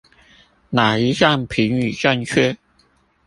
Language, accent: Chinese, 出生地：臺北市